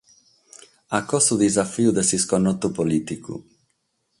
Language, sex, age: Sardinian, male, 30-39